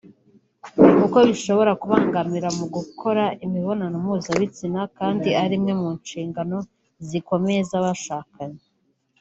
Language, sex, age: Kinyarwanda, female, under 19